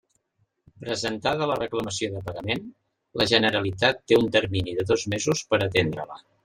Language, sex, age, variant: Catalan, male, 60-69, Central